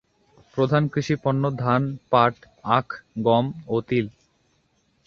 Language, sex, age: Bengali, male, 19-29